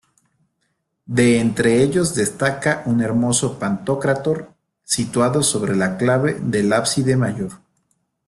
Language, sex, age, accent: Spanish, male, 30-39, México